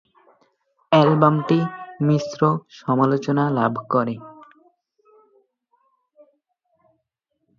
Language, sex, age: Bengali, male, under 19